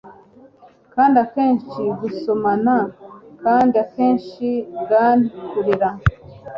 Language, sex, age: Kinyarwanda, female, 40-49